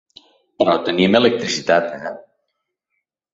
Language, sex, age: Catalan, male, 50-59